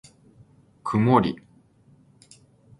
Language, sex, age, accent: Japanese, male, 40-49, 関西弁